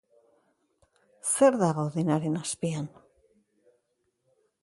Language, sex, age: Basque, female, 60-69